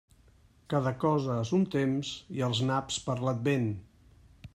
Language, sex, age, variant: Catalan, male, 50-59, Central